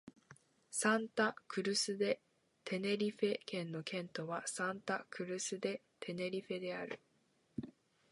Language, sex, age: Japanese, female, under 19